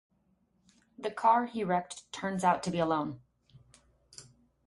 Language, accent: English, United States English